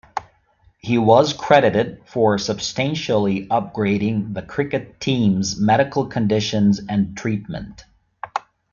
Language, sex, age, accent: English, male, 40-49, United States English